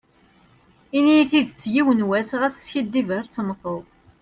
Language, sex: Kabyle, female